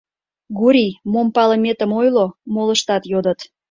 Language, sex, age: Mari, female, 30-39